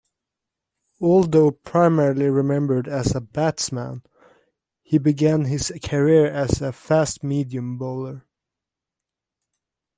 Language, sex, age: English, male, 19-29